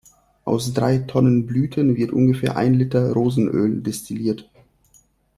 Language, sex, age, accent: German, male, 30-39, Russisch Deutsch